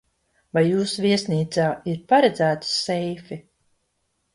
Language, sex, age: Latvian, female, 60-69